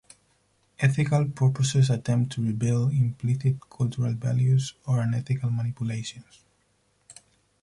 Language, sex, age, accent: English, male, 19-29, United States English; England English